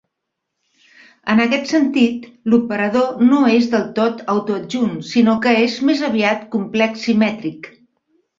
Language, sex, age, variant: Catalan, female, 50-59, Central